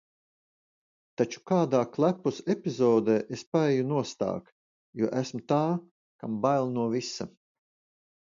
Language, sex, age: Latvian, male, 60-69